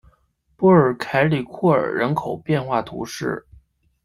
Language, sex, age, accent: Chinese, male, 19-29, 出生地：黑龙江省